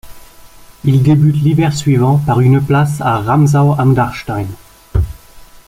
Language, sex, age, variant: French, male, 30-39, Français de métropole